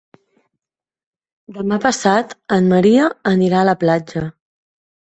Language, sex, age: Catalan, female, 30-39